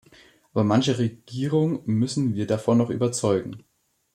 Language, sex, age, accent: German, male, 19-29, Deutschland Deutsch